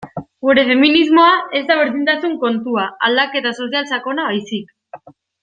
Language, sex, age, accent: Basque, male, under 19, Mendebalekoa (Araba, Bizkaia, Gipuzkoako mendebaleko herri batzuk)